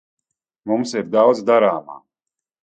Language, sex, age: Latvian, male, 40-49